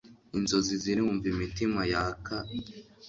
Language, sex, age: Kinyarwanda, male, under 19